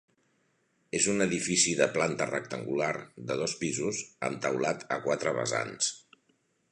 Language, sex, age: Catalan, male, 60-69